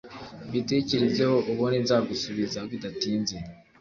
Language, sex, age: Kinyarwanda, male, 19-29